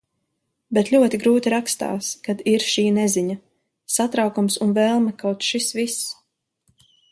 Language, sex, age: Latvian, female, 19-29